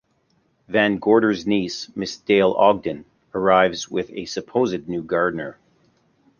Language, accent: English, Canadian English